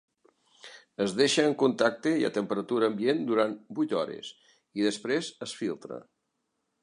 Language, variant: Catalan, Central